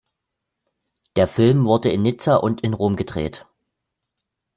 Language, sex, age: German, male, 30-39